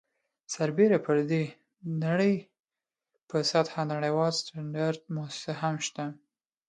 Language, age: Pashto, 19-29